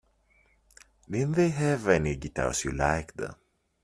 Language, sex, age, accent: English, male, 30-39, England English